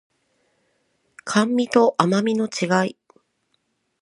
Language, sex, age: Japanese, female, 40-49